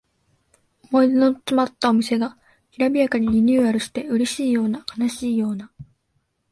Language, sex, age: Japanese, female, 19-29